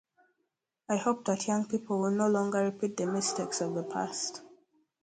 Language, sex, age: English, female, 19-29